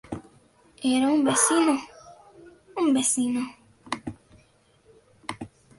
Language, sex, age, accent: Spanish, female, under 19, América central